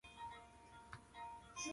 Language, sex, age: English, male, 19-29